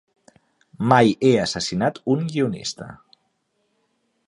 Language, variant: Catalan, Central